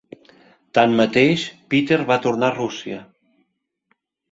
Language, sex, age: Catalan, male, 50-59